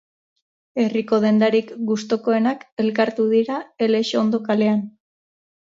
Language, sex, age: Basque, female, 30-39